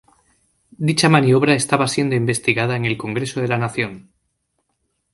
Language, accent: Spanish, España: Norte peninsular (Asturias, Castilla y León, Cantabria, País Vasco, Navarra, Aragón, La Rioja, Guadalajara, Cuenca)